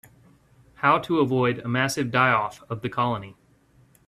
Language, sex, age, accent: English, male, 40-49, United States English